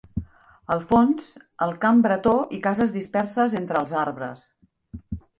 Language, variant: Catalan, Central